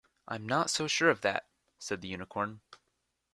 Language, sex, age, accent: English, male, under 19, United States English